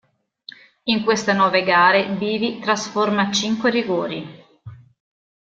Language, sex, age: Italian, female, 50-59